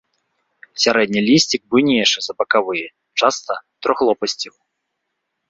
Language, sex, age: Belarusian, male, 19-29